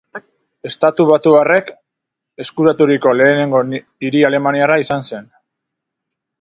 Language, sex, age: Basque, male, 30-39